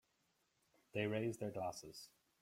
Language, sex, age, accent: English, male, 30-39, Irish English